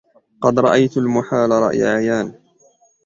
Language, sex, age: Arabic, male, 19-29